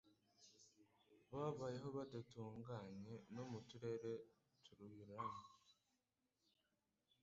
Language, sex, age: Kinyarwanda, male, under 19